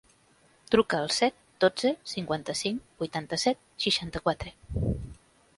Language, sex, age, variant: Catalan, female, 30-39, Central